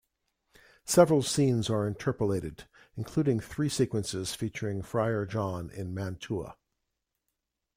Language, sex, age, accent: English, male, 70-79, United States English